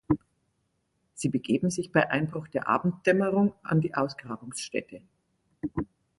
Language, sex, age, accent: German, female, 60-69, Deutschland Deutsch